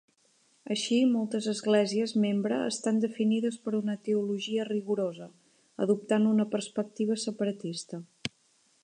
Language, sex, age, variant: Catalan, female, 40-49, Central